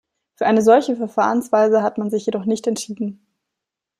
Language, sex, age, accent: German, female, 19-29, Deutschland Deutsch